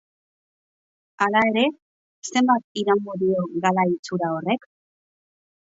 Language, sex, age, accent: Basque, male, 40-49, Mendebalekoa (Araba, Bizkaia, Gipuzkoako mendebaleko herri batzuk)